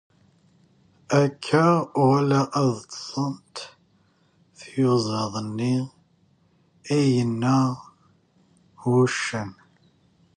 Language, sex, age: Kabyle, male, 40-49